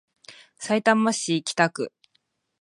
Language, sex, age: Japanese, female, 19-29